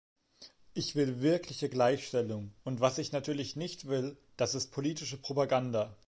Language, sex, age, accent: German, male, 19-29, Deutschland Deutsch